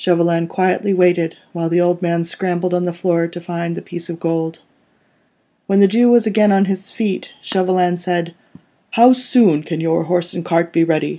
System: none